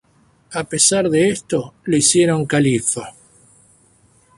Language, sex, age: Spanish, male, 70-79